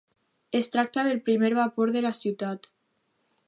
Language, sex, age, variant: Catalan, female, under 19, Alacantí